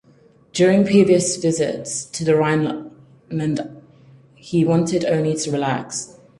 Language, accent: English, England English